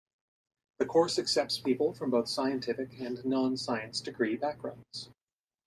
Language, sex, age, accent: English, male, 30-39, United States English